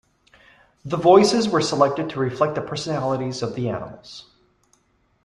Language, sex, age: English, male, 30-39